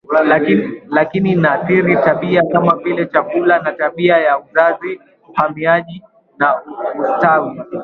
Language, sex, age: Swahili, male, 19-29